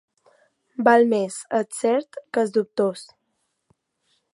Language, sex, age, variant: Catalan, female, 19-29, Balear